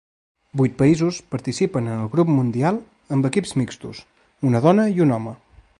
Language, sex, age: Catalan, male, 19-29